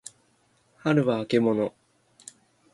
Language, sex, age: Japanese, male, 19-29